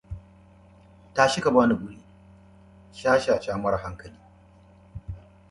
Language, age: English, 30-39